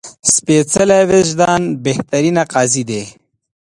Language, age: Pashto, 19-29